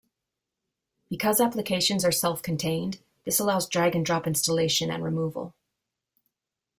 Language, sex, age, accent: English, female, 30-39, United States English